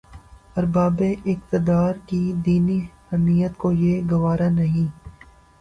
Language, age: Urdu, 19-29